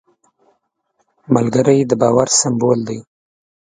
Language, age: Pashto, 30-39